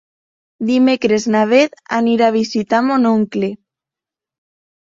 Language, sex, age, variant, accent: Catalan, female, 19-29, Septentrional, septentrional